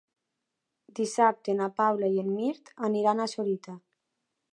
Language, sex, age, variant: Catalan, female, 19-29, Nord-Occidental